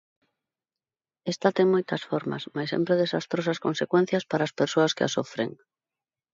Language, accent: Galician, Neofalante